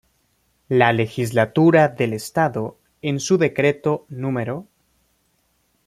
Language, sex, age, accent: Spanish, male, 19-29, México